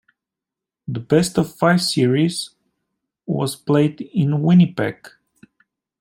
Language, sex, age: English, male, 19-29